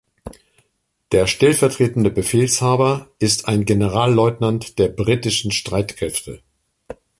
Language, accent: German, Deutschland Deutsch